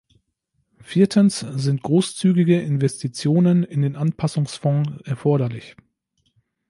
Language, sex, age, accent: German, male, 40-49, Deutschland Deutsch